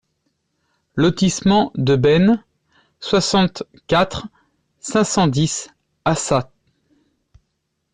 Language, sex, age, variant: French, male, 30-39, Français de métropole